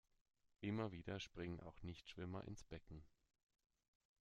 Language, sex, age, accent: German, male, 30-39, Deutschland Deutsch